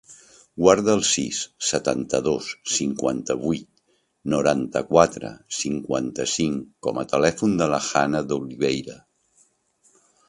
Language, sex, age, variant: Catalan, male, 60-69, Central